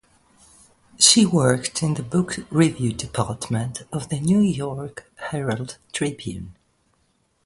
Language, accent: English, Greek